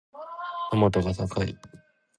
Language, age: Japanese, 19-29